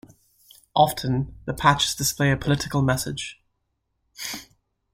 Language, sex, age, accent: English, male, 19-29, United States English